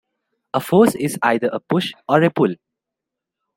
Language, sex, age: English, male, under 19